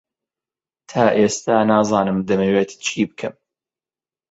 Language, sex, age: Central Kurdish, male, 19-29